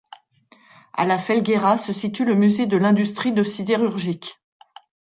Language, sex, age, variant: French, female, 40-49, Français de métropole